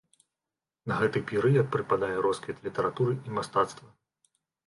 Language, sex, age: Belarusian, male, 30-39